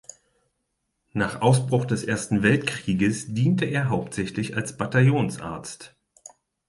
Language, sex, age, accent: German, male, 40-49, Deutschland Deutsch; Hochdeutsch